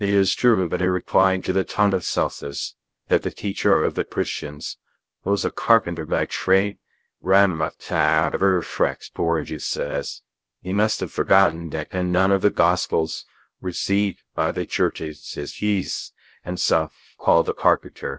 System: TTS, VITS